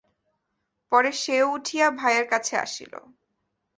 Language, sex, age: Bengali, female, 19-29